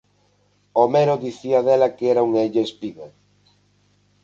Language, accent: Galician, Normativo (estándar)